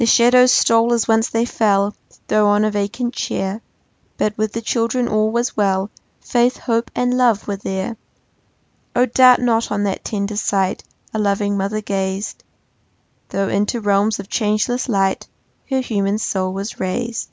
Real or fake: real